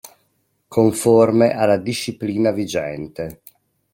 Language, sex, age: Italian, male, 50-59